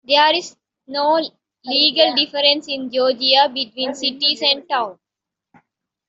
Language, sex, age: English, female, 19-29